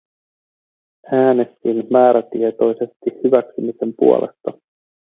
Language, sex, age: Finnish, male, 30-39